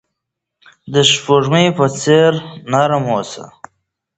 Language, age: Pashto, 19-29